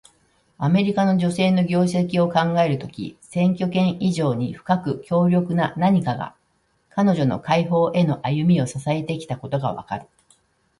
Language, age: Japanese, 60-69